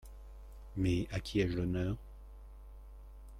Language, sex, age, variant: French, male, 40-49, Français de métropole